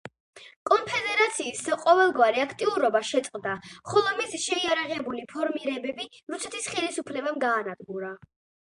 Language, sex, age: Georgian, female, under 19